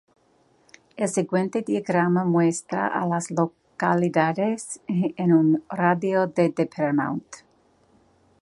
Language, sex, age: Spanish, female, 40-49